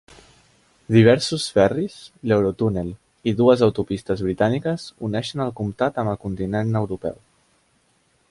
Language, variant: Catalan, Central